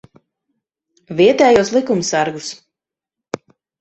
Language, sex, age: Latvian, female, 30-39